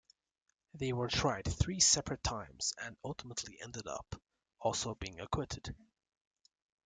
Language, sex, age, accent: English, male, 19-29, United States English